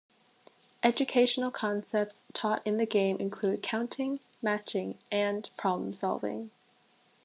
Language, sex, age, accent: English, female, under 19, United States English